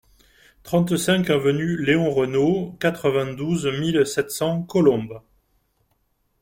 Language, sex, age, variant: French, male, 40-49, Français de métropole